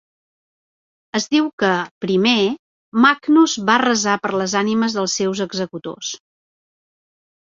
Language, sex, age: Catalan, female, 40-49